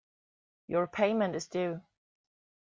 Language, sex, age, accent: English, female, 40-49, United States English